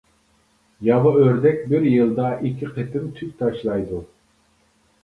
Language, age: Uyghur, 40-49